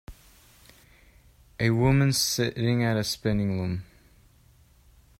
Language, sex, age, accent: English, male, 19-29, United States English